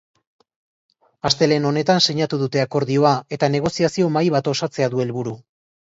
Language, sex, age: Basque, male, 30-39